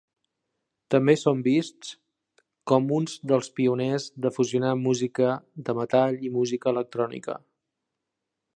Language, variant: Catalan, Central